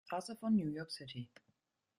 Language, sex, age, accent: German, female, 40-49, Deutschland Deutsch